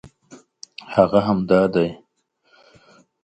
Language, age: Pashto, 30-39